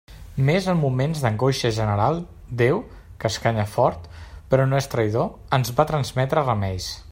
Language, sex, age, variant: Catalan, male, 19-29, Central